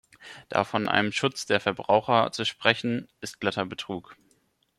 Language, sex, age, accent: German, male, 19-29, Deutschland Deutsch